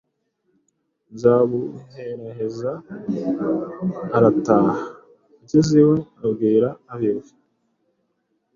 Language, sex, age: Kinyarwanda, male, 19-29